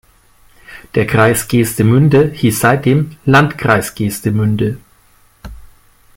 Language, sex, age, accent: German, male, 40-49, Deutschland Deutsch